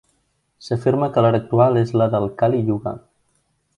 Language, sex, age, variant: Catalan, male, 19-29, Central